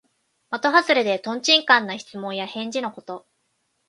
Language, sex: Japanese, female